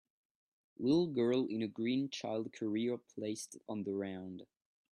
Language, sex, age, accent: English, male, under 19, United States English